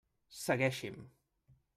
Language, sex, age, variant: Catalan, male, 19-29, Central